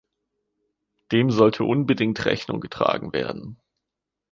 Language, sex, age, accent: German, male, 19-29, Deutschland Deutsch